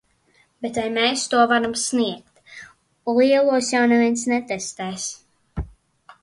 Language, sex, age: Latvian, female, under 19